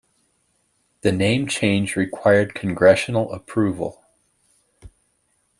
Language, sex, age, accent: English, male, 40-49, United States English